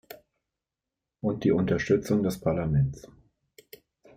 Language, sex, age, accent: German, male, 30-39, Deutschland Deutsch